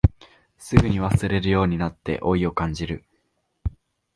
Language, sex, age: Japanese, male, 19-29